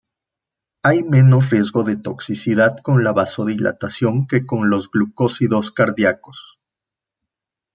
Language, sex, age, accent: Spanish, male, 30-39, México